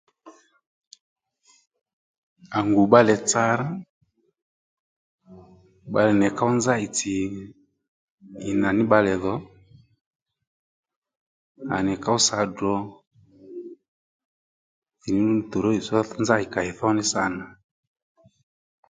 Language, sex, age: Lendu, male, 30-39